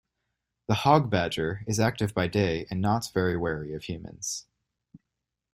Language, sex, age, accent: English, male, 19-29, United States English